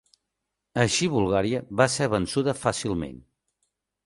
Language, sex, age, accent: Catalan, male, 50-59, Girona